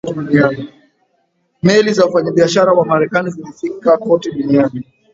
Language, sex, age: Swahili, male, 19-29